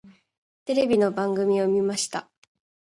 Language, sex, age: Japanese, female, under 19